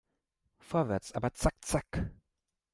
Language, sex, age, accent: German, male, under 19, Deutschland Deutsch